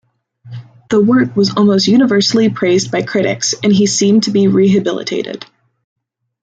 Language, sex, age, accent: English, female, 19-29, United States English